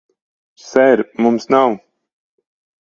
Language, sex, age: Latvian, male, 30-39